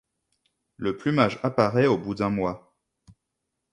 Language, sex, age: French, male, 30-39